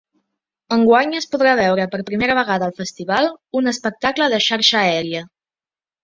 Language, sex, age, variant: Catalan, female, 19-29, Central